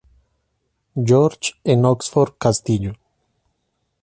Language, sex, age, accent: Spanish, male, 30-39, Andino-Pacífico: Colombia, Perú, Ecuador, oeste de Bolivia y Venezuela andina